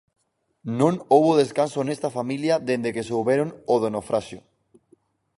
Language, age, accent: Galician, 19-29, Normativo (estándar)